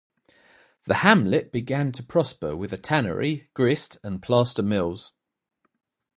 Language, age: English, 40-49